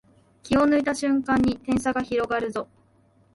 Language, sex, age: Japanese, female, 19-29